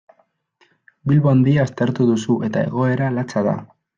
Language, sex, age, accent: Basque, male, 19-29, Mendebalekoa (Araba, Bizkaia, Gipuzkoako mendebaleko herri batzuk)